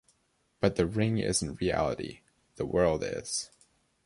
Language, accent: English, Canadian English